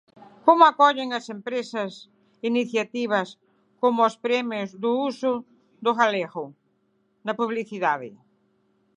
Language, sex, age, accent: Galician, male, 19-29, Central (gheada)